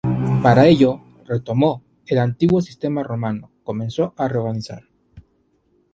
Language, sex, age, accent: Spanish, male, 19-29, Andino-Pacífico: Colombia, Perú, Ecuador, oeste de Bolivia y Venezuela andina